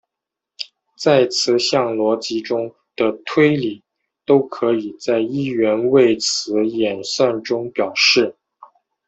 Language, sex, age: Chinese, male, 40-49